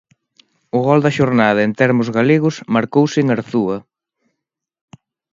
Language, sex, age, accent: Galician, male, 30-39, Normativo (estándar)